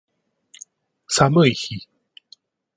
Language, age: Japanese, 50-59